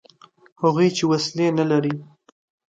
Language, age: Pashto, 19-29